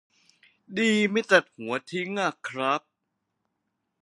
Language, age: Thai, 30-39